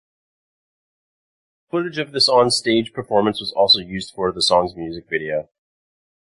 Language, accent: English, Canadian English